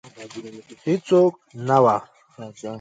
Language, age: Pashto, 19-29